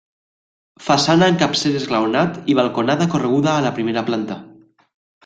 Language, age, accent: Catalan, under 19, valencià